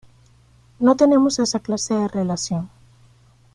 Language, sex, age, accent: Spanish, female, 30-39, América central